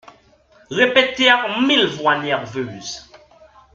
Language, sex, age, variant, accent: French, male, 19-29, Français d'Amérique du Nord, Français du Canada